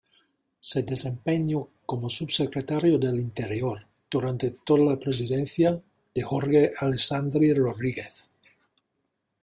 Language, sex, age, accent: Spanish, male, 50-59, España: Centro-Sur peninsular (Madrid, Toledo, Castilla-La Mancha)